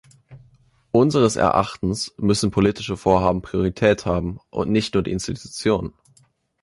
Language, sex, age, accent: German, male, 19-29, Deutschland Deutsch